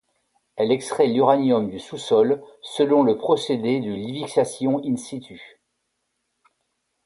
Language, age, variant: French, 60-69, Français de métropole